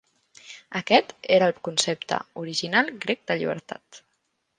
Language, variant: Catalan, Central